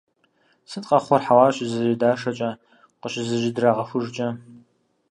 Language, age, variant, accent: Kabardian, 19-29, Адыгэбзэ (Къэбэрдей, Кирил, псоми зэдай), Джылэхъстэней (Gilahsteney)